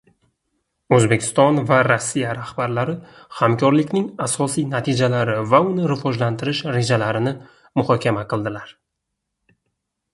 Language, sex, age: Uzbek, male, 19-29